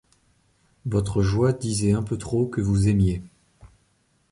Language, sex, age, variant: French, male, 19-29, Français de métropole